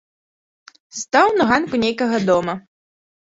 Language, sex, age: Belarusian, female, 19-29